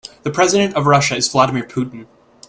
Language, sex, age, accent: English, male, 19-29, United States English